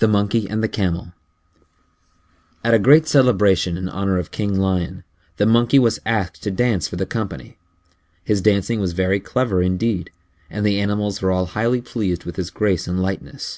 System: none